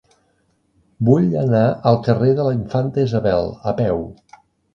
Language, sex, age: Catalan, male, 60-69